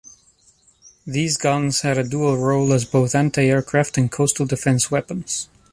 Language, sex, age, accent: English, male, 30-39, United States English